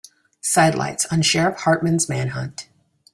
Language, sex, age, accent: English, female, 40-49, United States English